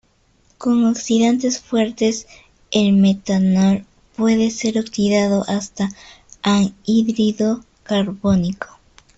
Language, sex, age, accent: Spanish, female, under 19, Andino-Pacífico: Colombia, Perú, Ecuador, oeste de Bolivia y Venezuela andina